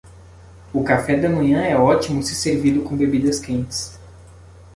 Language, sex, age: Portuguese, male, 19-29